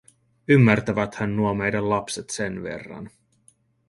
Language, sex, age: Finnish, male, 30-39